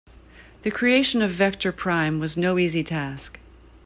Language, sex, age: English, female, 50-59